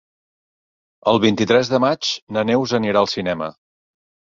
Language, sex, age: Catalan, male, 50-59